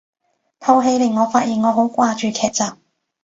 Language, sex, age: Cantonese, female, 19-29